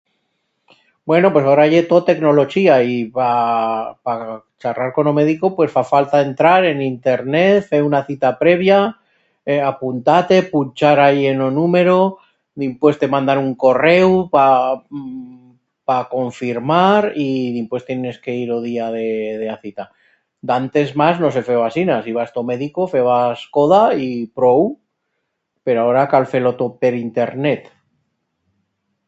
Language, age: Aragonese, 60-69